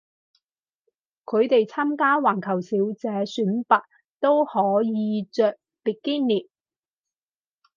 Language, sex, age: Cantonese, female, 30-39